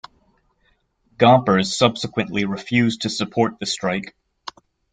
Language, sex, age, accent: English, male, 30-39, United States English